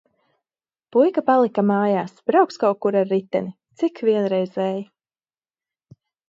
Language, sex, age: Latvian, female, 30-39